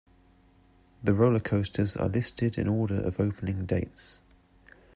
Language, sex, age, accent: English, male, 30-39, England English